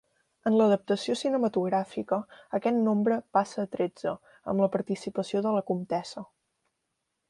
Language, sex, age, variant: Catalan, female, 19-29, Central